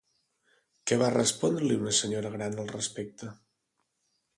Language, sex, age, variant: Catalan, male, 30-39, Septentrional